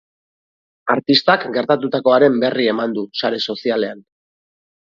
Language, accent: Basque, Erdialdekoa edo Nafarra (Gipuzkoa, Nafarroa)